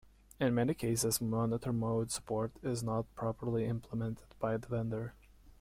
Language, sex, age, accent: English, male, under 19, United States English